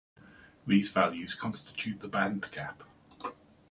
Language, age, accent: English, 40-49, England English